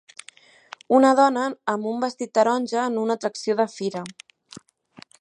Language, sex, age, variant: Catalan, female, 19-29, Central